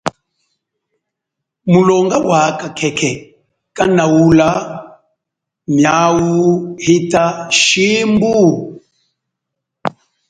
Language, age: Chokwe, 40-49